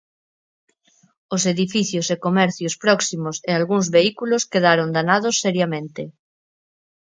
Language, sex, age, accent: Galician, female, 40-49, Normativo (estándar)